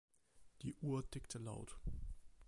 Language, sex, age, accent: German, male, 30-39, Deutschland Deutsch